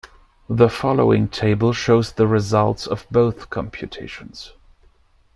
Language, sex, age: English, male, 19-29